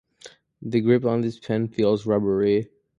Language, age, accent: English, under 19, United States English